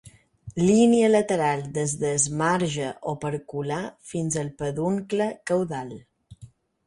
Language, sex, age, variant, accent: Catalan, female, 40-49, Balear, mallorquí